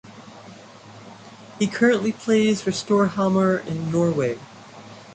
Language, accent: English, United States English